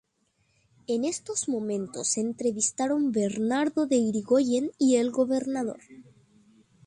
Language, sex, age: Spanish, female, 19-29